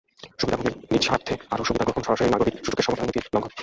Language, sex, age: Bengali, male, 19-29